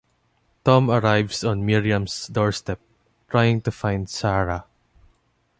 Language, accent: English, Filipino